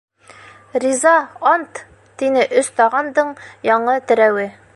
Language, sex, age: Bashkir, female, 30-39